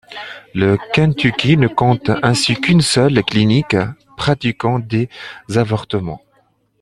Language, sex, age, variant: French, male, 30-39, Français de métropole